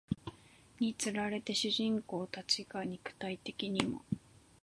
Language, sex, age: Japanese, female, 19-29